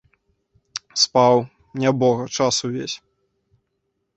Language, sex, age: Belarusian, male, 19-29